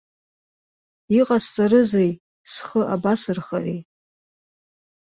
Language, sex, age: Abkhazian, female, 19-29